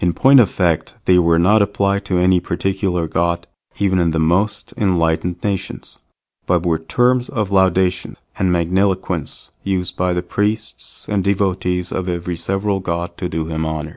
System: none